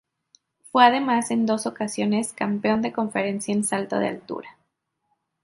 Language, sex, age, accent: Spanish, female, 19-29, México